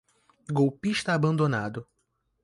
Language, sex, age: Portuguese, male, 19-29